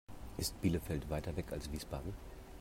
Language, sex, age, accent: German, male, 40-49, Deutschland Deutsch